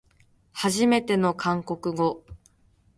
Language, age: Japanese, 19-29